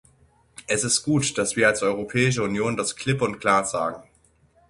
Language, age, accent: German, 30-39, Deutschland Deutsch